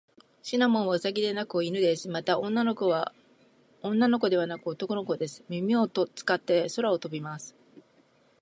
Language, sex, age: Japanese, female, 50-59